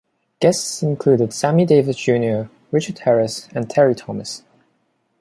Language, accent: English, Hong Kong English